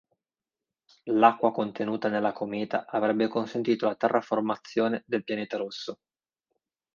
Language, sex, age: Italian, male, 30-39